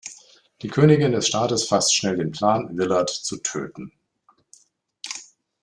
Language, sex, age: German, male, 50-59